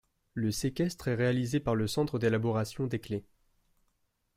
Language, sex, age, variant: French, male, 19-29, Français de métropole